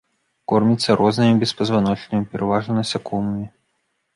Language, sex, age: Belarusian, male, 30-39